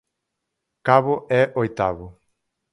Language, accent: Galician, Normativo (estándar)